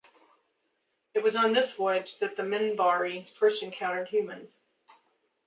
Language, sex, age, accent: English, female, 60-69, United States English